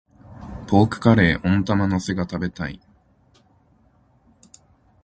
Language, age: Japanese, 19-29